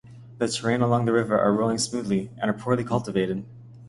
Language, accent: English, United States English